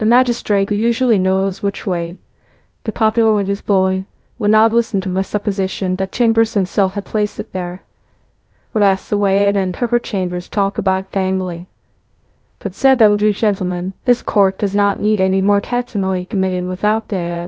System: TTS, VITS